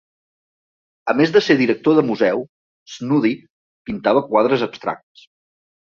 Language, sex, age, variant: Catalan, male, 30-39, Central